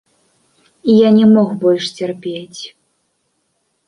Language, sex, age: Belarusian, female, 19-29